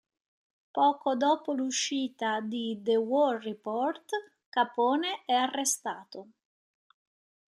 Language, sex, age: Italian, female, 40-49